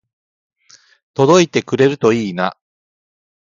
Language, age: Japanese, 50-59